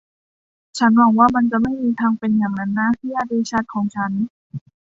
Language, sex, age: Thai, female, 19-29